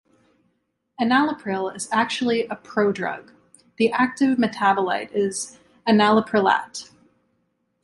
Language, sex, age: English, female, 19-29